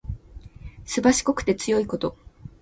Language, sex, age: Japanese, female, 19-29